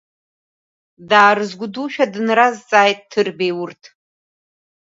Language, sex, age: Abkhazian, female, 30-39